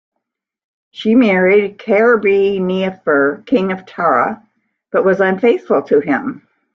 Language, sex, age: English, female, 60-69